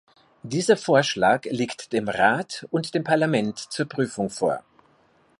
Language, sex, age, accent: German, male, 60-69, Österreichisches Deutsch